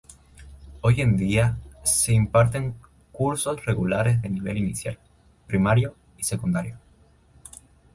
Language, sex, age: Spanish, male, 19-29